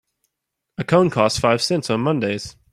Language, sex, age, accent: English, male, 19-29, United States English